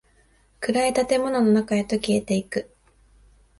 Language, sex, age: Japanese, female, 19-29